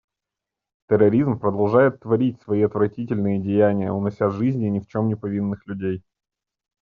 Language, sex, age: Russian, male, 30-39